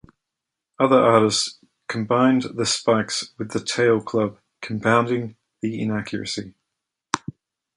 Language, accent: English, Australian English